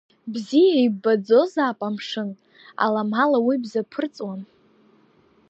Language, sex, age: Abkhazian, female, under 19